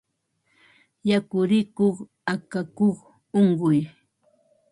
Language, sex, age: Ambo-Pasco Quechua, female, 60-69